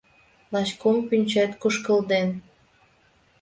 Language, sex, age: Mari, female, 19-29